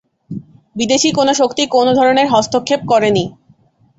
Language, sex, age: Bengali, female, under 19